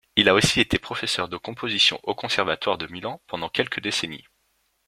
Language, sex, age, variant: French, male, under 19, Français de métropole